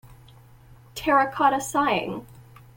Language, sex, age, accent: English, female, 19-29, Canadian English